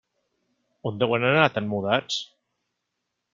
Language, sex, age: Catalan, male, 40-49